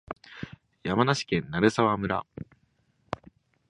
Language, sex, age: Japanese, male, 19-29